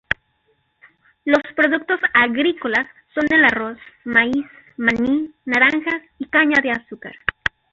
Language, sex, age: Spanish, female, 50-59